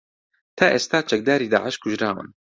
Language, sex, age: Central Kurdish, male, 19-29